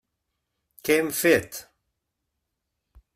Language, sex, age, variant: Catalan, male, 50-59, Central